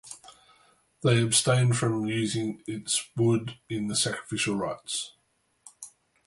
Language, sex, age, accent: English, male, 40-49, Australian English